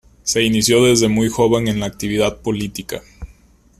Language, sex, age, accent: Spanish, male, 19-29, México